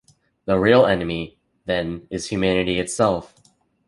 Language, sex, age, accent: English, male, 19-29, United States English